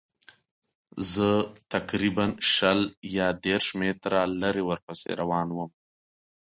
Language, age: Pashto, 30-39